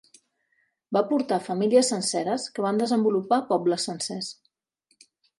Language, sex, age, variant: Catalan, female, 40-49, Central